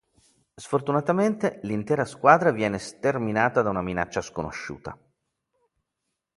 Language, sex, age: Italian, male, 40-49